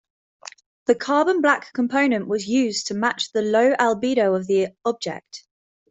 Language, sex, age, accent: English, female, 19-29, England English